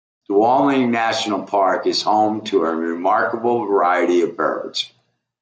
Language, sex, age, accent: English, male, 60-69, United States English